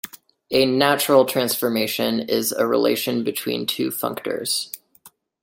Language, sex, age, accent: English, male, 19-29, United States English